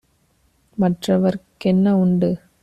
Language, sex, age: Tamil, female, 30-39